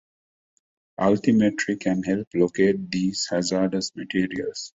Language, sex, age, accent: English, male, 40-49, India and South Asia (India, Pakistan, Sri Lanka)